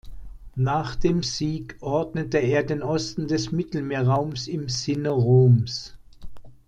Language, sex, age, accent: German, male, 60-69, Deutschland Deutsch